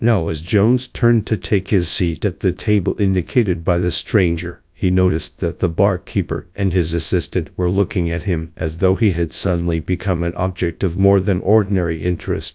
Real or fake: fake